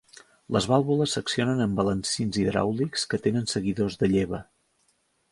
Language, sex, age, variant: Catalan, male, 50-59, Central